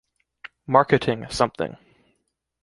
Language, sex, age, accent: English, male, 19-29, United States English